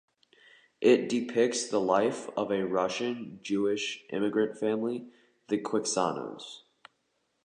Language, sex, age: English, male, under 19